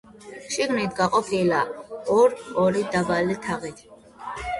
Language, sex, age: Georgian, female, under 19